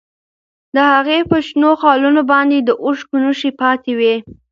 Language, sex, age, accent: Pashto, female, under 19, کندهاری لهجه